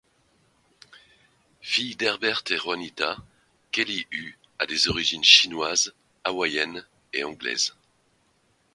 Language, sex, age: French, male, 50-59